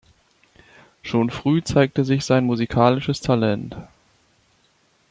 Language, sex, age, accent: German, male, 19-29, Deutschland Deutsch